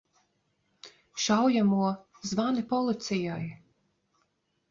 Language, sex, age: Latvian, female, 60-69